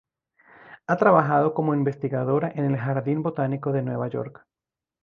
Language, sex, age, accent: Spanish, male, 30-39, Caribe: Cuba, Venezuela, Puerto Rico, República Dominicana, Panamá, Colombia caribeña, México caribeño, Costa del golfo de México